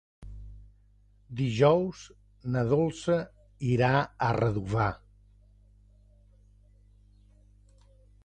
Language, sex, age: Catalan, male, 50-59